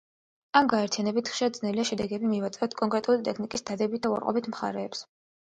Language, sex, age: Georgian, female, 19-29